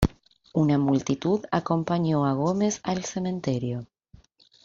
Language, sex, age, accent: Spanish, female, 30-39, Rioplatense: Argentina, Uruguay, este de Bolivia, Paraguay